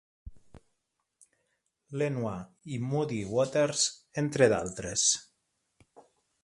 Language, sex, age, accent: Catalan, male, 40-49, central; septentrional